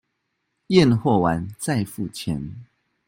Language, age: Chinese, 30-39